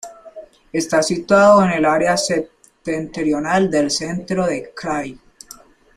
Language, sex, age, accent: Spanish, male, under 19, Andino-Pacífico: Colombia, Perú, Ecuador, oeste de Bolivia y Venezuela andina